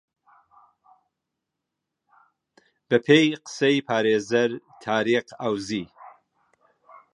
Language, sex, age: Central Kurdish, male, 50-59